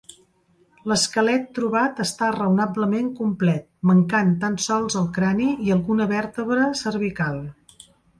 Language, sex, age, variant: Catalan, female, 50-59, Central